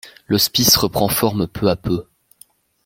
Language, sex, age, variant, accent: French, male, under 19, Français d'Europe, Français de Belgique